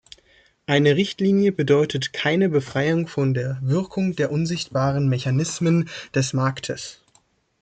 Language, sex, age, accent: German, male, 19-29, Deutschland Deutsch